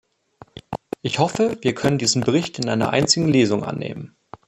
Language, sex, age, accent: German, male, 19-29, Deutschland Deutsch